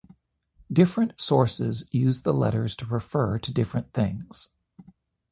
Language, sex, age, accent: English, male, 50-59, United States English